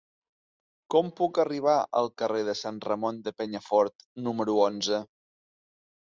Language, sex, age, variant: Catalan, male, 40-49, Central